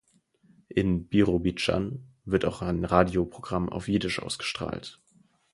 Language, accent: German, Deutschland Deutsch